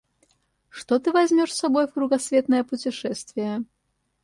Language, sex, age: Russian, female, 30-39